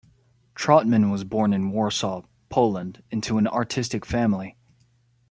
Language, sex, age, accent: English, male, 19-29, United States English